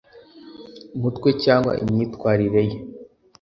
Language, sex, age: Kinyarwanda, male, under 19